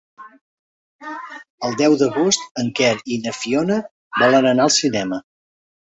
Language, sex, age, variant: Catalan, male, 50-59, Central